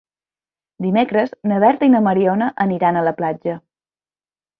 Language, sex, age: Catalan, female, 30-39